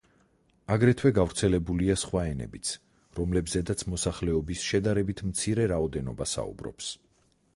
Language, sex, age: Georgian, male, 40-49